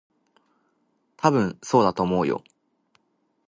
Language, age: Japanese, 19-29